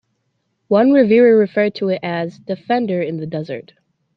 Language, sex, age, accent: English, female, under 19, United States English